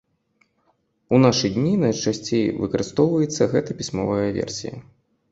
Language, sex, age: Belarusian, male, 30-39